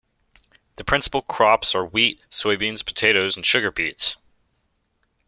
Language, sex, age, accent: English, male, under 19, United States English